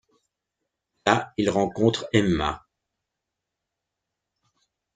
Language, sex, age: French, male, 60-69